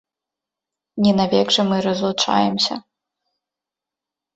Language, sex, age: Belarusian, female, 19-29